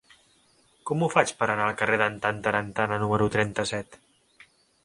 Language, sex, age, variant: Catalan, male, 19-29, Central